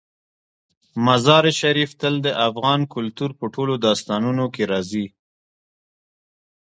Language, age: Pashto, 30-39